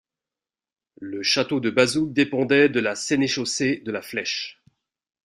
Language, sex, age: French, male, 40-49